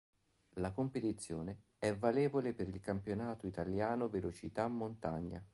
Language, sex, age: Italian, male, 40-49